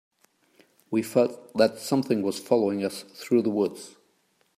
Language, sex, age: English, male, 40-49